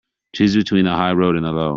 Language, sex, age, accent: English, male, 50-59, United States English